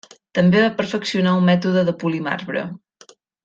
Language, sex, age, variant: Catalan, female, 19-29, Central